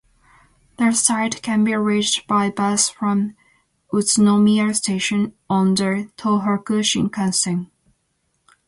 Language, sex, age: English, female, 19-29